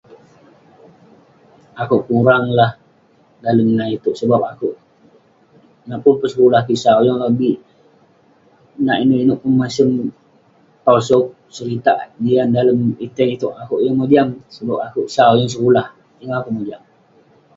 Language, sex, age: Western Penan, male, 19-29